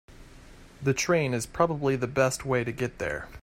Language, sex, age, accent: English, male, 19-29, United States English